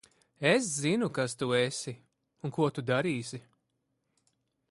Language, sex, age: Latvian, male, 30-39